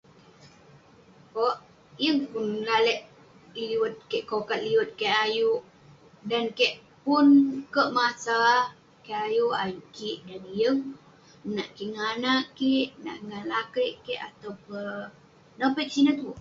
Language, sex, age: Western Penan, female, under 19